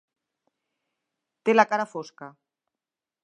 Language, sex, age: Catalan, female, 50-59